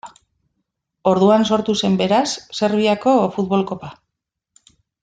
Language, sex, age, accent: Basque, female, 40-49, Mendebalekoa (Araba, Bizkaia, Gipuzkoako mendebaleko herri batzuk)